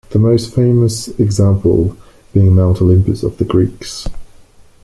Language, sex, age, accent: English, male, 30-39, Australian English